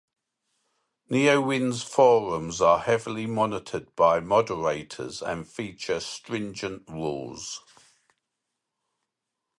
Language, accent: English, England English